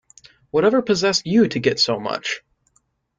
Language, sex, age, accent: English, male, 19-29, United States English